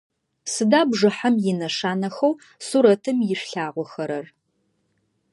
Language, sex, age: Adyghe, female, 30-39